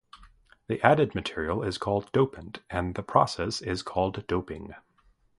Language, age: English, 30-39